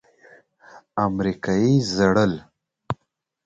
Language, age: Pashto, 19-29